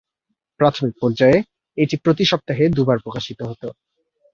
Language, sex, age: Bengali, male, 19-29